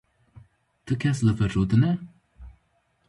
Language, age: Kurdish, 19-29